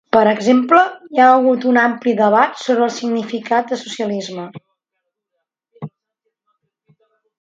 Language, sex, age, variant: Catalan, female, 50-59, Central